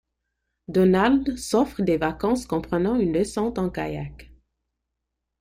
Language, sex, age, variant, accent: French, female, 30-39, Français d'Amérique du Nord, Français des États-Unis